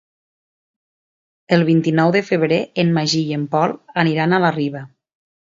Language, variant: Catalan, Tortosí